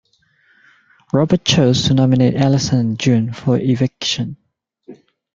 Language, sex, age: English, male, 30-39